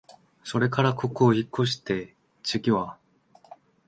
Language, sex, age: Japanese, male, 19-29